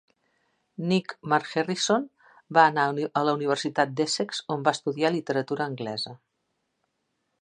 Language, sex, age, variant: Catalan, female, 60-69, Central